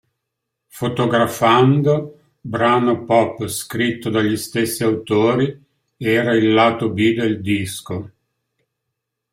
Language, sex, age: Italian, male, 60-69